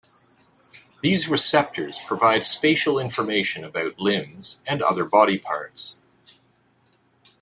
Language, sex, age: English, male, 50-59